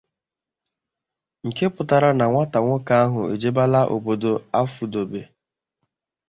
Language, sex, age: Igbo, male, 19-29